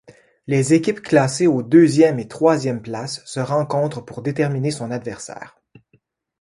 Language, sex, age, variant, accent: French, male, 40-49, Français d'Amérique du Nord, Français du Canada